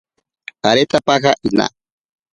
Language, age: Ashéninka Perené, 40-49